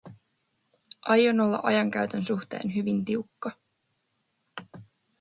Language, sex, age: Finnish, female, 19-29